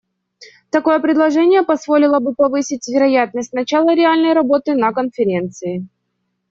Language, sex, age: Russian, female, 19-29